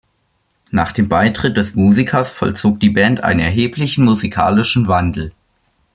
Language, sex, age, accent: German, male, under 19, Deutschland Deutsch